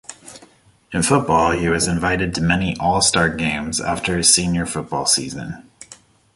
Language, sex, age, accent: English, male, 30-39, United States English